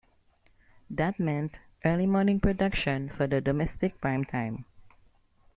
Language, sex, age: English, female, 19-29